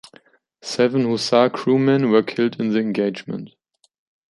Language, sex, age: English, male, 30-39